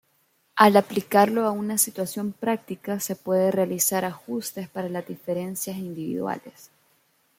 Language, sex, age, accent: Spanish, female, 19-29, América central